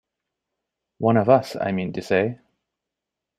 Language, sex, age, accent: English, male, 30-39, Canadian English